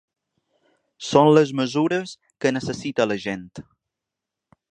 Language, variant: Catalan, Balear